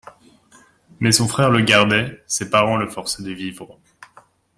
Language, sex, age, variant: French, male, 19-29, Français de métropole